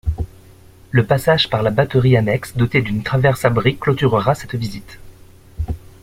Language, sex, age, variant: French, male, 19-29, Français de métropole